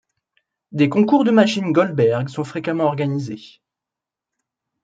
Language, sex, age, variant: French, male, 19-29, Français de métropole